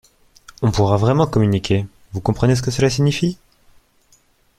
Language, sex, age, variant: French, male, 19-29, Français de métropole